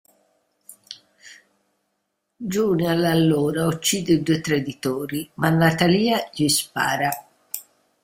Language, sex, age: Italian, female, 60-69